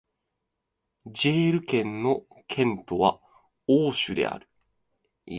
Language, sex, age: Japanese, male, 19-29